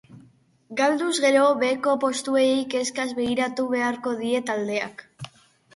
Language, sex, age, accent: Basque, female, 40-49, Mendebalekoa (Araba, Bizkaia, Gipuzkoako mendebaleko herri batzuk)